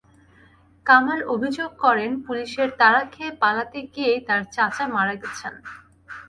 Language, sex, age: Bengali, female, 19-29